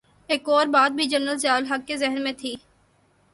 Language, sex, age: Urdu, female, 19-29